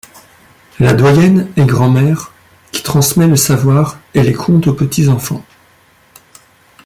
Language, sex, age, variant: French, male, 40-49, Français de métropole